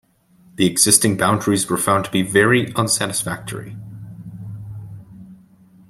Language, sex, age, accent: English, male, 19-29, United States English